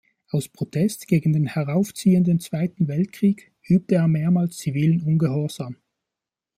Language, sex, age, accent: German, male, 19-29, Schweizerdeutsch